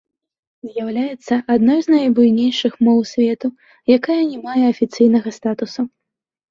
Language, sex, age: Belarusian, female, 19-29